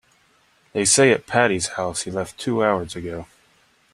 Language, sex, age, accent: English, male, 19-29, United States English